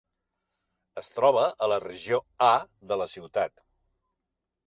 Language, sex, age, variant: Catalan, male, 60-69, Central